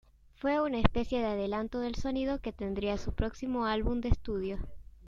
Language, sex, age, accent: Spanish, female, under 19, Rioplatense: Argentina, Uruguay, este de Bolivia, Paraguay